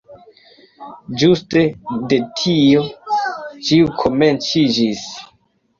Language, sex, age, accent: Esperanto, male, 19-29, Internacia